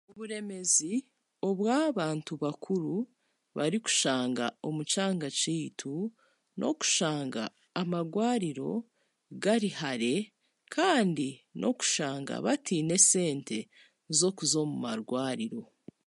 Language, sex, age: Chiga, female, 30-39